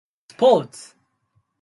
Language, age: English, 19-29